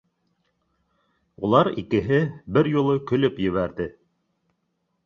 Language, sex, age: Bashkir, male, 30-39